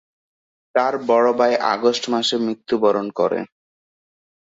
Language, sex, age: Bengali, male, under 19